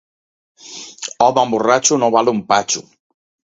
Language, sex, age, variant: Catalan, male, 40-49, Central